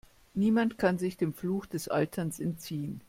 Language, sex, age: German, female, 50-59